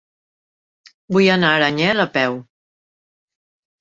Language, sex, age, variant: Catalan, female, 60-69, Central